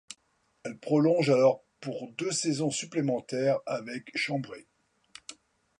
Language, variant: French, Français de métropole